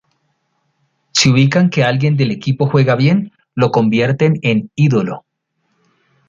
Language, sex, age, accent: Spanish, male, 50-59, Andino-Pacífico: Colombia, Perú, Ecuador, oeste de Bolivia y Venezuela andina